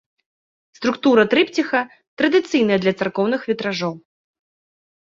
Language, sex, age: Belarusian, female, 30-39